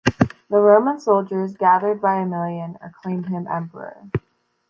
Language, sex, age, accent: English, female, under 19, United States English